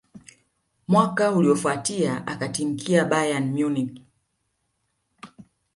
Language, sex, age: Swahili, female, 40-49